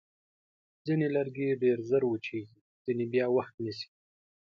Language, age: Pashto, 19-29